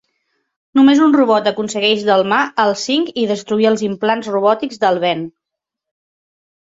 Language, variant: Catalan, Central